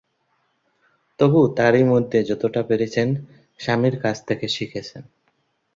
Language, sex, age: Bengali, male, 19-29